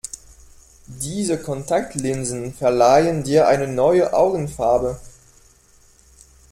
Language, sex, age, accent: German, male, 19-29, Französisch Deutsch